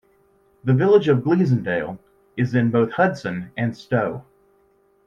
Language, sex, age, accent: English, male, 40-49, United States English